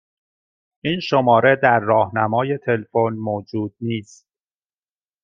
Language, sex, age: Persian, male, 40-49